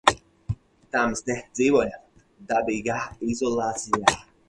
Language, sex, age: Latvian, male, 30-39